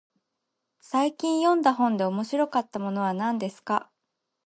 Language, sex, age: Japanese, female, 19-29